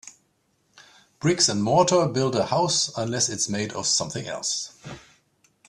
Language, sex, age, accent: English, male, 50-59, United States English